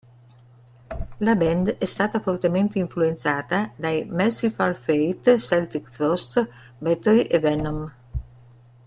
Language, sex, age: Italian, female, 70-79